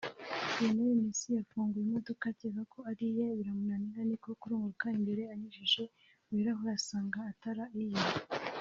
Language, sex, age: Kinyarwanda, female, 19-29